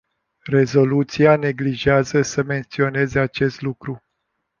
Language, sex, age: Romanian, male, 50-59